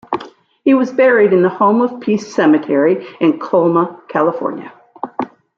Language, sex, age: English, female, 60-69